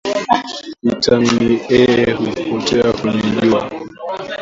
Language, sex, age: Swahili, male, under 19